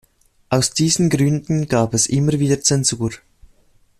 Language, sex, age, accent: German, male, under 19, Schweizerdeutsch